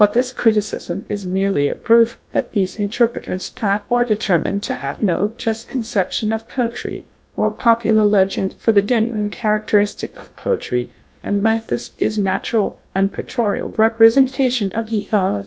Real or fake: fake